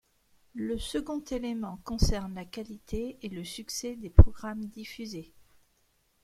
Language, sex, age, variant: French, female, 40-49, Français de métropole